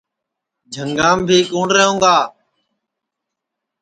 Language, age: Sansi, 19-29